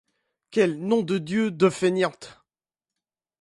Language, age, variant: French, 19-29, Français de métropole